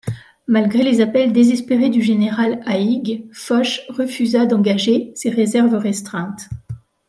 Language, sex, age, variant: French, female, 40-49, Français de métropole